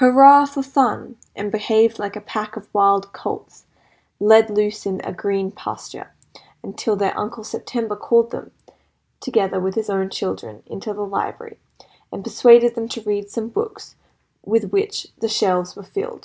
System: none